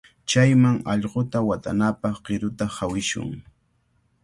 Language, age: Cajatambo North Lima Quechua, 19-29